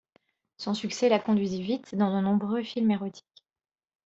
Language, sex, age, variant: French, female, 19-29, Français de métropole